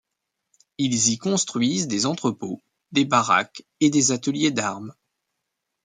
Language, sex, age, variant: French, male, 19-29, Français de métropole